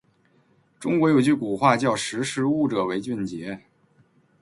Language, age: Chinese, 30-39